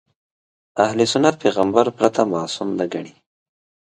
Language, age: Pashto, 30-39